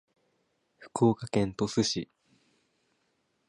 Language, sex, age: Japanese, male, 19-29